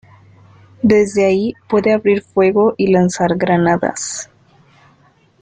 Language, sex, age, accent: Spanish, female, 19-29, México